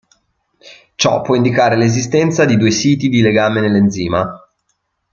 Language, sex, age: Italian, male, 19-29